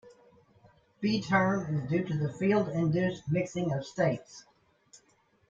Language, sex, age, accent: English, male, 40-49, United States English